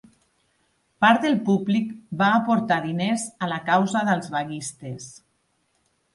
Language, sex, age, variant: Catalan, female, 40-49, Central